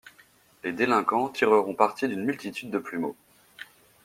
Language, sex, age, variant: French, male, 19-29, Français de métropole